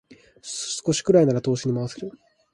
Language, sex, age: Japanese, male, 19-29